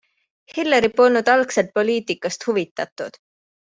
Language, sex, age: Estonian, female, 19-29